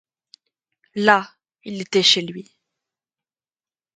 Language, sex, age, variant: French, female, under 19, Français de métropole